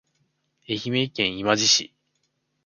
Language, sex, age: Japanese, male, 19-29